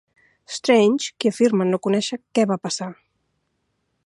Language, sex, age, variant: Catalan, female, 50-59, Central